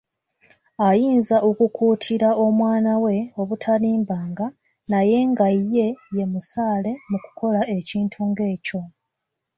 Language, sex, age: Ganda, female, 19-29